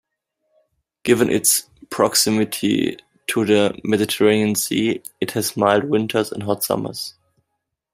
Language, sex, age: English, male, 19-29